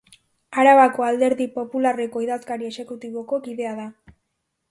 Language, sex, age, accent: Basque, female, 19-29, Erdialdekoa edo Nafarra (Gipuzkoa, Nafarroa)